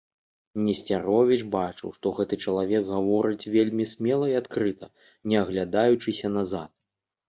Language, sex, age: Belarusian, male, 30-39